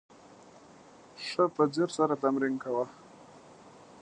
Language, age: Pashto, 19-29